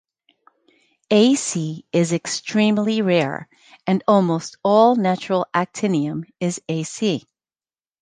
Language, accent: English, United States English